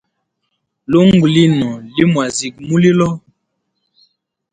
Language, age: Hemba, 30-39